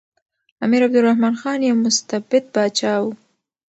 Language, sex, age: Pashto, female, under 19